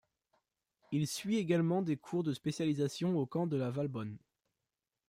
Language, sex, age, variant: French, male, under 19, Français de métropole